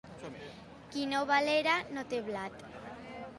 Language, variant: Catalan, Central